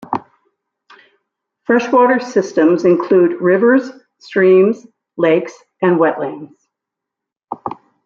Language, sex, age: English, female, 60-69